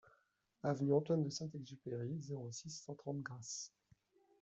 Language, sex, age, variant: French, male, 30-39, Français de métropole